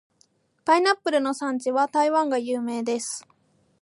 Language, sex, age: Japanese, female, 19-29